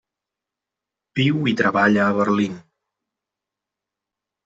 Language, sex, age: Catalan, male, 40-49